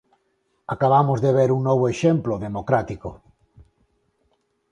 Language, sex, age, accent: Galician, male, 40-49, Normativo (estándar); Neofalante